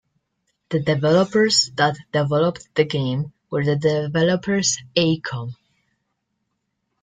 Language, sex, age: English, male, under 19